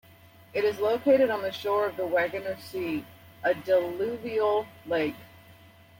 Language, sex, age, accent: English, female, 40-49, United States English